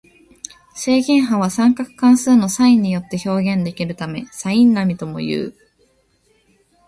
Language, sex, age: Japanese, female, 19-29